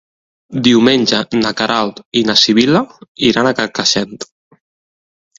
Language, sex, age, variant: Catalan, male, 30-39, Central